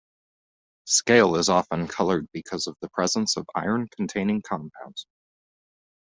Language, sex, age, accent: English, male, 19-29, United States English